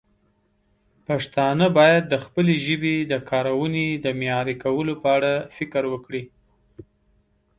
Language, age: Pashto, 30-39